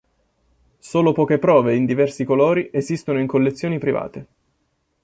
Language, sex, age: Italian, male, 19-29